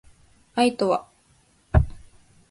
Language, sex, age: Japanese, female, under 19